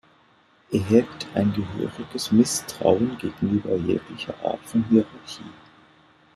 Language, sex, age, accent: German, male, 30-39, Deutschland Deutsch